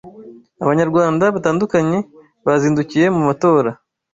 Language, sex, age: Kinyarwanda, male, 19-29